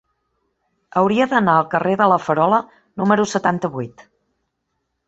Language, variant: Catalan, Central